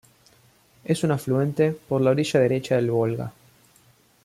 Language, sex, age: Spanish, male, under 19